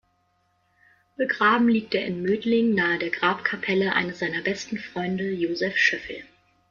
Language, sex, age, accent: German, female, 19-29, Deutschland Deutsch